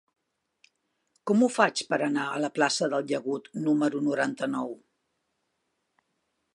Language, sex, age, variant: Catalan, female, 60-69, Central